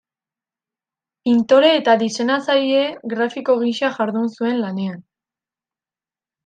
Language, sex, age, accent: Basque, female, under 19, Erdialdekoa edo Nafarra (Gipuzkoa, Nafarroa)